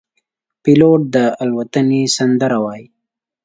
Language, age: Pashto, 19-29